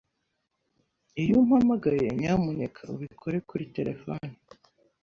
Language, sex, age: Kinyarwanda, male, under 19